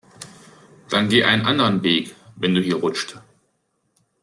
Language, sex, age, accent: German, male, 30-39, Deutschland Deutsch